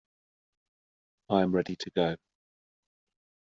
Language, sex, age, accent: English, male, 50-59, England English